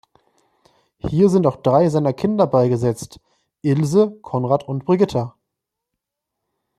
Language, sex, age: German, male, 19-29